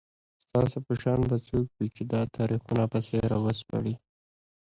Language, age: Pashto, 19-29